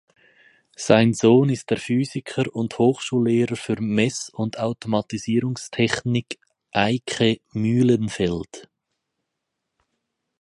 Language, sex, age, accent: German, male, 30-39, Schweizerdeutsch